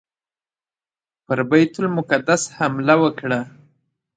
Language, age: Pashto, 19-29